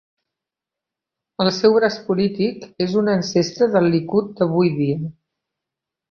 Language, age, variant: Catalan, 60-69, Central